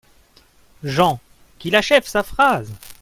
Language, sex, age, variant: French, male, 40-49, Français de métropole